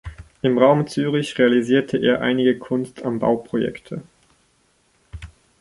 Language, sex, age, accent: German, male, 30-39, Deutschland Deutsch